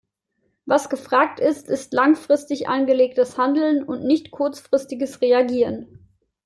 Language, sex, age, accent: German, female, 19-29, Deutschland Deutsch